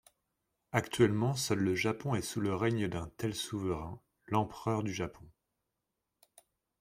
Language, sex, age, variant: French, male, 40-49, Français de métropole